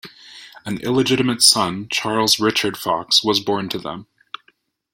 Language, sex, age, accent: English, male, 19-29, United States English